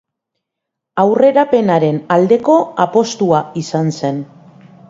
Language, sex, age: Basque, female, 50-59